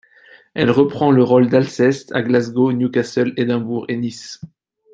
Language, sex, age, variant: French, male, 30-39, Français de métropole